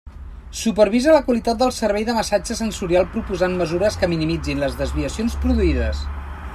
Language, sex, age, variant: Catalan, male, 40-49, Central